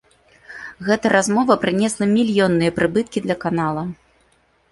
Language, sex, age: Belarusian, female, 30-39